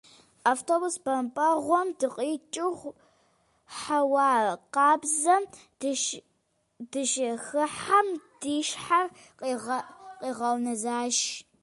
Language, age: Kabardian, under 19